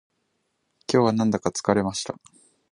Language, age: Japanese, 19-29